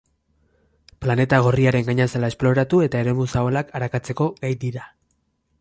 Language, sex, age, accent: Basque, male, 19-29, Erdialdekoa edo Nafarra (Gipuzkoa, Nafarroa)